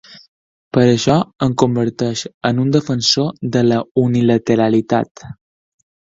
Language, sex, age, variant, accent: Catalan, male, 19-29, Balear, mallorquí; Palma